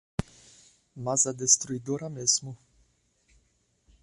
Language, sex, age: Portuguese, male, 30-39